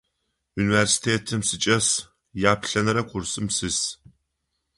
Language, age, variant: Adyghe, 60-69, Адыгабзэ (Кирил, пстэумэ зэдыряе)